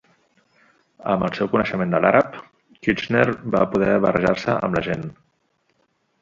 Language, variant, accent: Catalan, Central, central